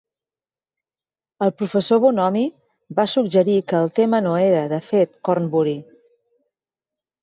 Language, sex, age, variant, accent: Catalan, female, 50-59, Central, central